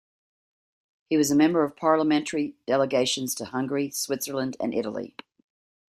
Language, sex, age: English, female, 60-69